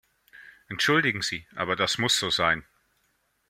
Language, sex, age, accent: German, male, 40-49, Deutschland Deutsch